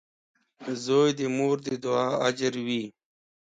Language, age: Pashto, 30-39